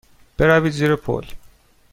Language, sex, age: Persian, male, 30-39